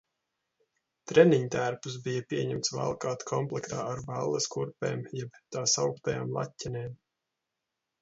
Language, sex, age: Latvian, male, 30-39